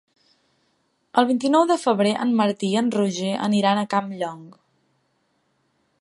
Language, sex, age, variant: Catalan, female, 19-29, Central